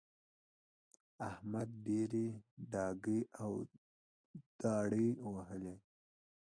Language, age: Pashto, 19-29